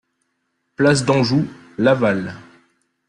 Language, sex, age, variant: French, male, 19-29, Français de métropole